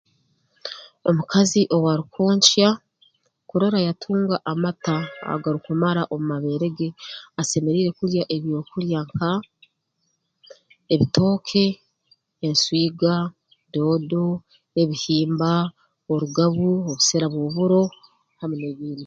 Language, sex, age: Tooro, female, 40-49